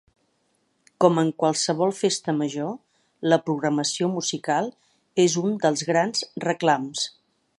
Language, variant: Catalan, Central